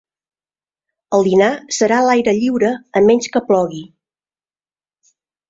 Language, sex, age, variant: Catalan, female, 40-49, Central